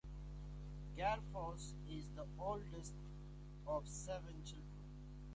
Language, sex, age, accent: English, male, 19-29, United States English